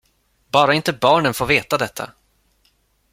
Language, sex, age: Swedish, male, 19-29